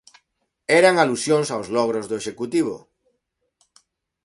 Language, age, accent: Galician, 40-49, Normativo (estándar)